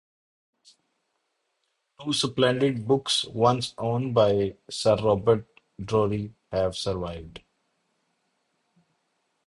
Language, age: English, 30-39